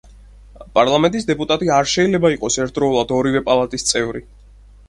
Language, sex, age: Georgian, male, 19-29